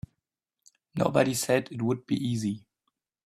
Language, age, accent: English, 19-29, United States English